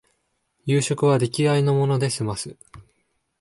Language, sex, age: Japanese, male, 19-29